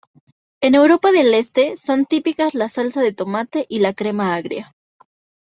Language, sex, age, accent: Spanish, female, 19-29, México